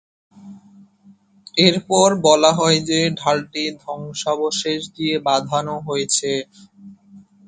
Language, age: Bengali, 19-29